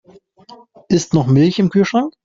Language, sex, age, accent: German, male, 30-39, Deutschland Deutsch